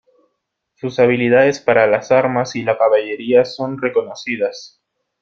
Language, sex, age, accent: Spanish, male, 19-29, Andino-Pacífico: Colombia, Perú, Ecuador, oeste de Bolivia y Venezuela andina